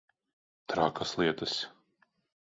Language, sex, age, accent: Latvian, male, 40-49, Krievu